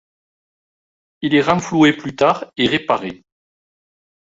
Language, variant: French, Français de métropole